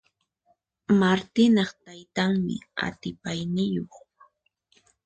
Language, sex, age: Puno Quechua, female, 30-39